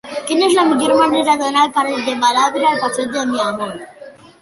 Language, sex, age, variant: Catalan, male, under 19, Central